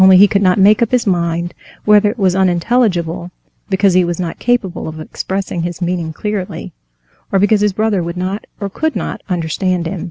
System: none